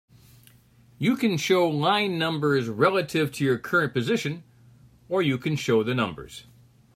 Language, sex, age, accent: English, male, 60-69, United States English